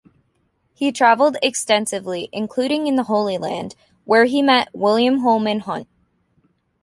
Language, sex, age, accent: English, female, 19-29, United States English